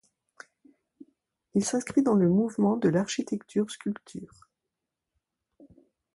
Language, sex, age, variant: French, female, 40-49, Français de métropole